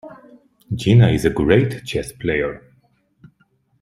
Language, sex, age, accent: English, male, 50-59, United States English